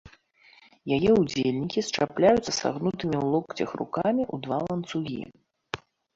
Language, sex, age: Belarusian, female, 40-49